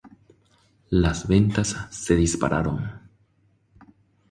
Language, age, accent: Spanish, 30-39, Rioplatense: Argentina, Uruguay, este de Bolivia, Paraguay